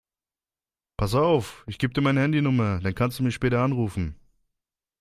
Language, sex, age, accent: German, male, 19-29, Deutschland Deutsch